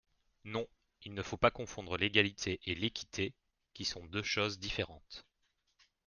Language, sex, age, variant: French, male, 40-49, Français de métropole